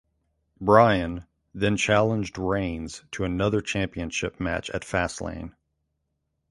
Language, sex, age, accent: English, male, 40-49, United States English